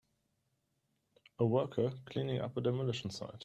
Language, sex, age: English, male, 19-29